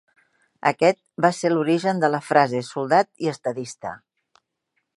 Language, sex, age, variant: Catalan, female, 60-69, Central